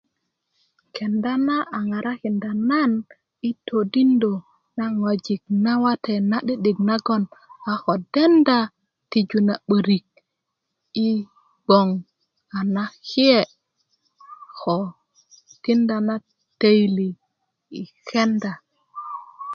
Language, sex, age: Kuku, female, 30-39